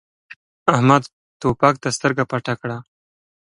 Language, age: Pashto, 19-29